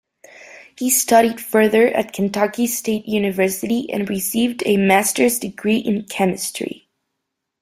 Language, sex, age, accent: English, female, 19-29, United States English